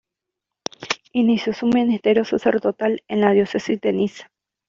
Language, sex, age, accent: Spanish, female, 19-29, América central